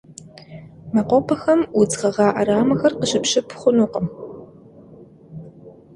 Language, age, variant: Kabardian, 30-39, Адыгэбзэ (Къэбэрдей, Кирил, псоми зэдай)